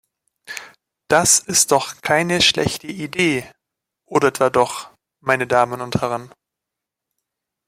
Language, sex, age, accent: German, male, 19-29, Deutschland Deutsch